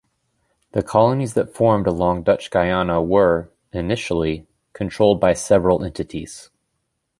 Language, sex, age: English, male, 30-39